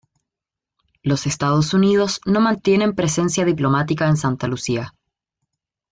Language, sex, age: Spanish, female, 19-29